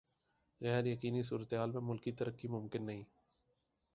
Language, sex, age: Urdu, male, 19-29